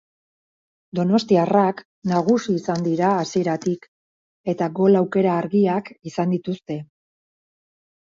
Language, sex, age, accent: Basque, female, 40-49, Erdialdekoa edo Nafarra (Gipuzkoa, Nafarroa)